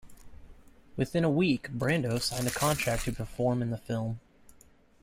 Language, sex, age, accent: English, male, 19-29, United States English